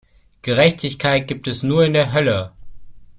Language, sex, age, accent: German, male, 19-29, Deutschland Deutsch